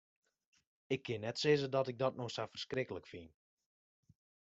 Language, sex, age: Western Frisian, male, 19-29